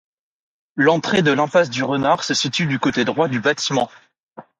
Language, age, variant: French, under 19, Français de métropole